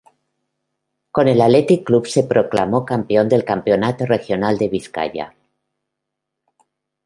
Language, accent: Spanish, España: Centro-Sur peninsular (Madrid, Toledo, Castilla-La Mancha)